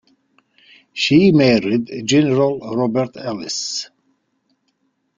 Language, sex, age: English, male, 60-69